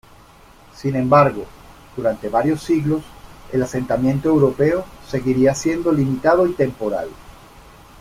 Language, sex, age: Spanish, male, 50-59